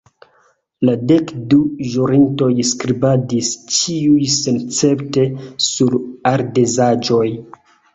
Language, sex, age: Esperanto, male, 30-39